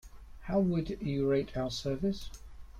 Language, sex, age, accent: English, male, 60-69, England English